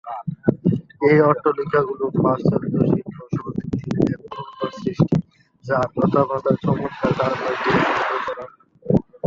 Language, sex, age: Bengali, male, 19-29